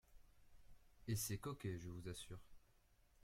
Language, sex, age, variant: French, male, 19-29, Français de métropole